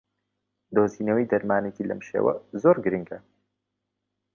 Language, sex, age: Central Kurdish, male, 19-29